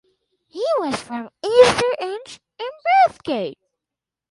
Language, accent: English, United States English